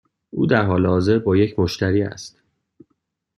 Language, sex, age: Persian, male, 19-29